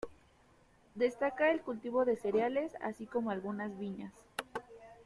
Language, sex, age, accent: Spanish, female, 19-29, México